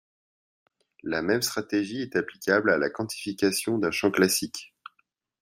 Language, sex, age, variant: French, male, 30-39, Français de métropole